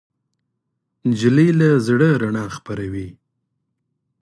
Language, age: Pashto, 30-39